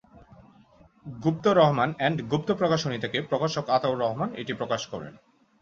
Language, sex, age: Bengali, male, 19-29